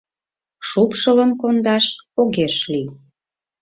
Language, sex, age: Mari, female, 40-49